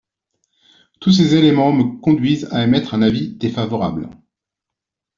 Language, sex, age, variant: French, male, 40-49, Français de métropole